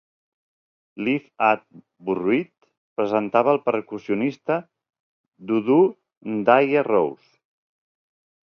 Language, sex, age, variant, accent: Catalan, male, 40-49, Central, central